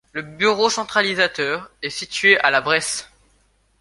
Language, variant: French, Français de métropole